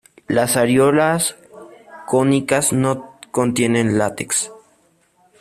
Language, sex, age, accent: Spanish, male, under 19, México